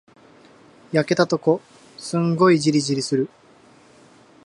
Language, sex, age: Japanese, male, 19-29